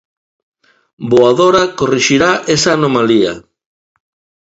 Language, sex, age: Galician, male, 50-59